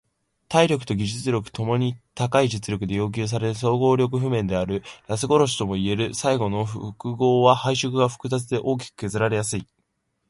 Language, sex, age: Japanese, male, 19-29